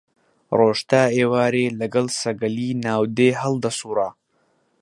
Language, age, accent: Central Kurdish, under 19, سۆرانی